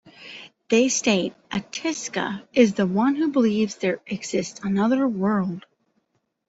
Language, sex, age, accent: English, female, 40-49, United States English